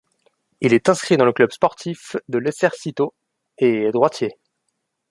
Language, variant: French, Français de métropole